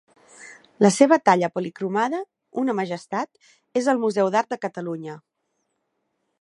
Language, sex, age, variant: Catalan, female, 30-39, Central